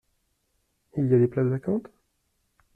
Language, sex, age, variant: French, male, 30-39, Français de métropole